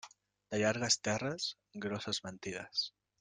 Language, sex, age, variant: Catalan, male, 30-39, Central